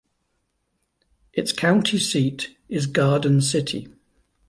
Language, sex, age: English, male, 50-59